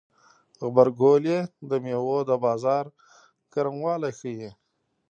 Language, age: Pashto, 30-39